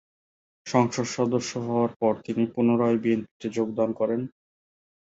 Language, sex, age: Bengali, male, 30-39